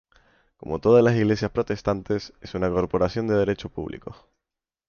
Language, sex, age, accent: Spanish, male, 19-29, España: Centro-Sur peninsular (Madrid, Toledo, Castilla-La Mancha); España: Islas Canarias